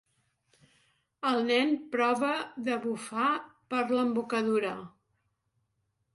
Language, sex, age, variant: Catalan, female, 60-69, Central